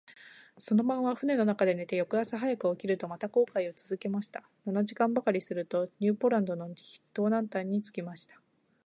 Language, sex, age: Japanese, female, 19-29